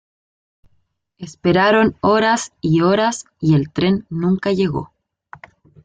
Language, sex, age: Spanish, female, 19-29